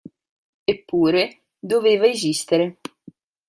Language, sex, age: Italian, female, 19-29